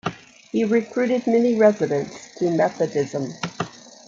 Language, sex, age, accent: English, female, 50-59, United States English